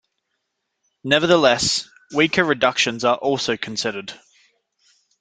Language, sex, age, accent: English, male, 19-29, Australian English